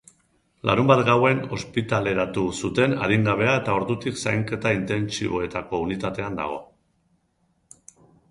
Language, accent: Basque, Mendebalekoa (Araba, Bizkaia, Gipuzkoako mendebaleko herri batzuk)